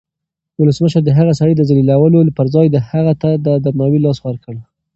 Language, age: Pashto, 19-29